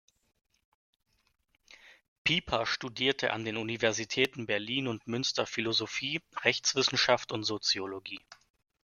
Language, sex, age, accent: German, male, 19-29, Deutschland Deutsch